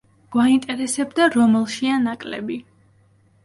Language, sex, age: Georgian, female, 19-29